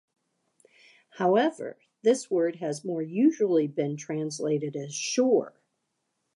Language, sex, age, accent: English, female, 50-59, United States English